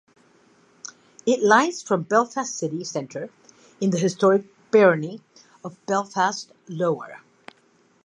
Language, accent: English, United States English